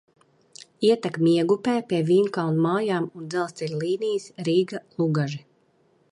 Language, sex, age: Latvian, female, 30-39